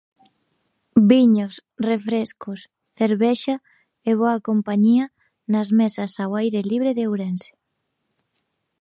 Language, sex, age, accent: Galician, female, 30-39, Normativo (estándar)